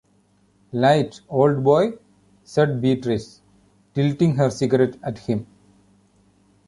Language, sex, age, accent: English, male, 40-49, India and South Asia (India, Pakistan, Sri Lanka)